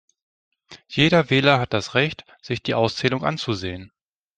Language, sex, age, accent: German, male, 30-39, Deutschland Deutsch